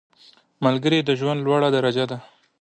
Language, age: Pashto, 19-29